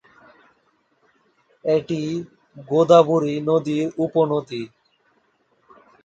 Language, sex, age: Bengali, male, 19-29